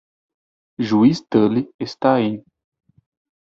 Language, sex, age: Portuguese, male, 19-29